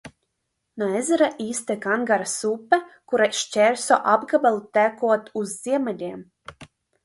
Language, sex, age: Latvian, female, 19-29